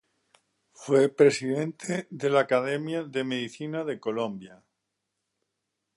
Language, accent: Spanish, España: Norte peninsular (Asturias, Castilla y León, Cantabria, País Vasco, Navarra, Aragón, La Rioja, Guadalajara, Cuenca)